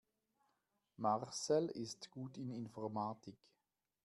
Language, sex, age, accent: German, male, 50-59, Schweizerdeutsch